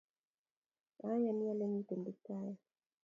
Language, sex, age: Kalenjin, female, 19-29